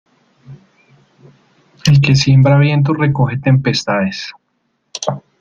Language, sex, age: Spanish, male, 30-39